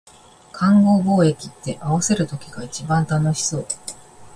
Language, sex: Japanese, female